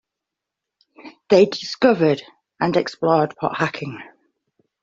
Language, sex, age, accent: English, female, 40-49, England English